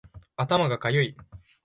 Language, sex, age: Japanese, male, 19-29